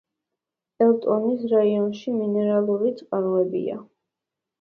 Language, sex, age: Georgian, female, under 19